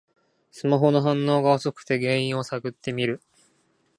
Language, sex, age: Japanese, male, 19-29